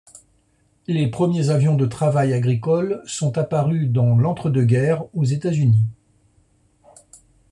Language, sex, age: French, male, 60-69